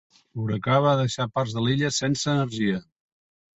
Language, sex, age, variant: Catalan, male, 50-59, Nord-Occidental